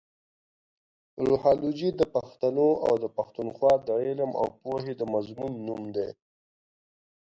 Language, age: Pashto, 19-29